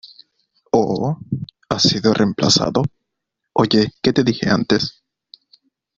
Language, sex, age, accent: Spanish, male, 19-29, América central